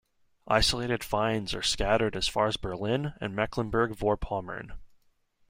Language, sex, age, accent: English, male, 19-29, United States English